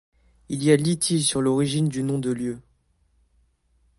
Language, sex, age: French, male, 19-29